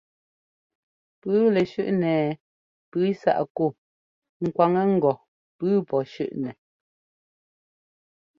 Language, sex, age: Ngomba, female, 30-39